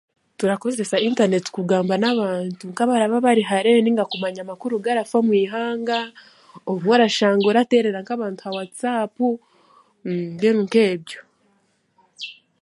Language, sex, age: Chiga, female, 19-29